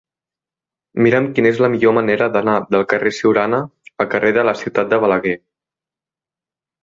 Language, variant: Catalan, Central